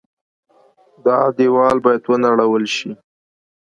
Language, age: Pashto, 30-39